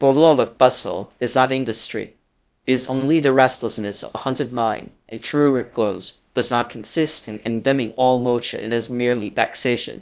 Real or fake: fake